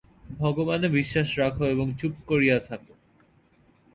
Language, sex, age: Bengali, male, under 19